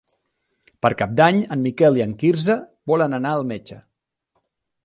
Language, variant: Catalan, Central